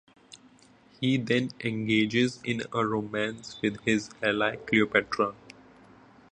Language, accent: English, India and South Asia (India, Pakistan, Sri Lanka)